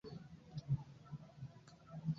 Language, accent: Esperanto, Internacia